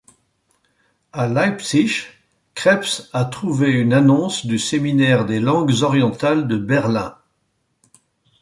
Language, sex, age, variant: French, male, 60-69, Français de métropole